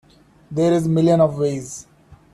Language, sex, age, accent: English, male, 19-29, India and South Asia (India, Pakistan, Sri Lanka)